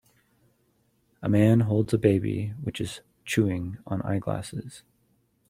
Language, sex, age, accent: English, male, 40-49, United States English